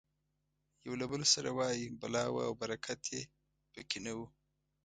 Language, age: Pashto, 19-29